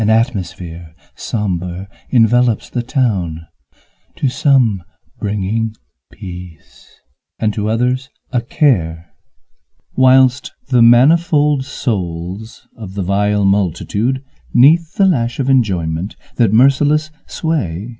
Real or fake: real